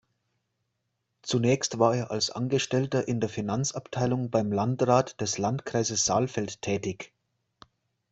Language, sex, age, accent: German, male, 40-49, Deutschland Deutsch